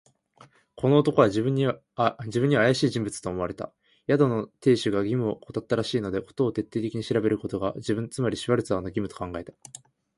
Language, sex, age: Japanese, male, 19-29